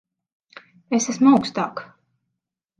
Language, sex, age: Latvian, female, 30-39